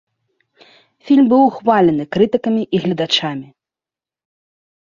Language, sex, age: Belarusian, female, 30-39